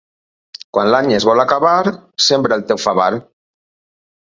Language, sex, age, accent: Catalan, male, 30-39, apitxat